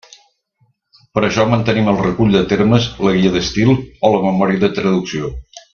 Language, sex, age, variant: Catalan, male, 70-79, Central